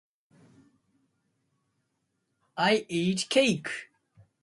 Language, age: English, 19-29